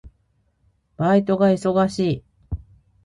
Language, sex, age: Japanese, female, 40-49